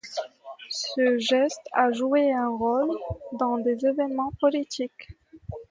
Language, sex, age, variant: French, female, 19-29, Français de métropole